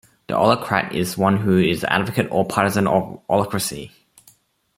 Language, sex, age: English, male, 19-29